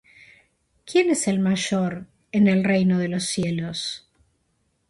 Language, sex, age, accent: Spanish, female, 60-69, Rioplatense: Argentina, Uruguay, este de Bolivia, Paraguay